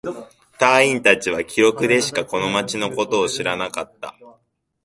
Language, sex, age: Japanese, male, 19-29